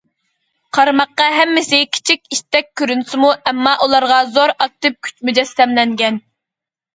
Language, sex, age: Uyghur, female, under 19